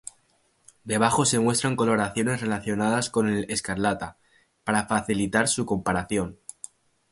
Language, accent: Spanish, España: Centro-Sur peninsular (Madrid, Toledo, Castilla-La Mancha)